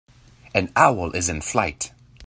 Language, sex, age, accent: English, male, 19-29, United States English